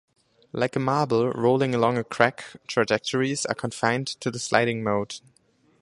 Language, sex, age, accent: English, male, 19-29, German English